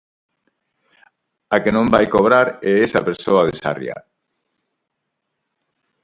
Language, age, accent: Galician, 50-59, Normativo (estándar)